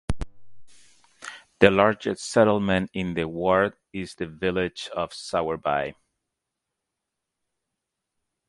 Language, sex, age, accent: English, male, 40-49, United States English